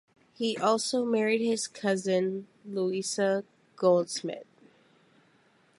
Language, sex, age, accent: English, female, 19-29, United States English